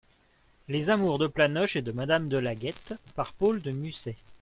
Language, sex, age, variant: French, male, 40-49, Français de métropole